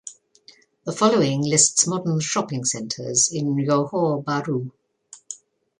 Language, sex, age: English, female, 60-69